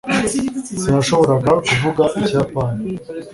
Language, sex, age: Kinyarwanda, male, 19-29